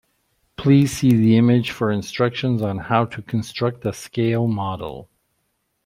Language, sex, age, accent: English, male, 50-59, United States English